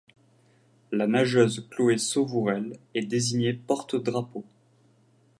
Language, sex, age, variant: French, male, 19-29, Français de métropole